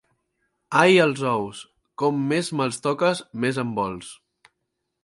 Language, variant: Catalan, Central